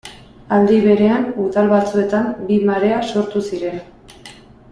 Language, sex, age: Basque, female, 19-29